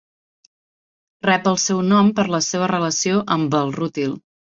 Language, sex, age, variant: Catalan, female, 30-39, Central